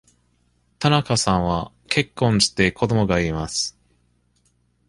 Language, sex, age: Japanese, male, 40-49